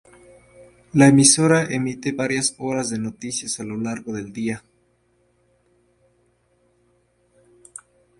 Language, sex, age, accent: Spanish, male, 19-29, México